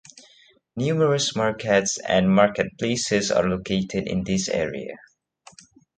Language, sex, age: English, male, 19-29